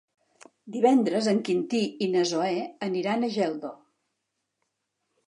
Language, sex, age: Catalan, female, 60-69